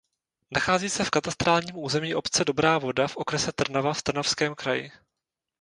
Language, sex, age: Czech, male, 19-29